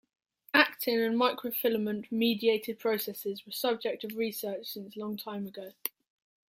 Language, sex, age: English, male, under 19